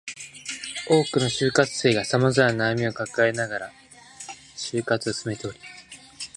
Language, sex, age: Japanese, male, 19-29